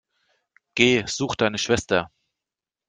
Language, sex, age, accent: German, male, 30-39, Deutschland Deutsch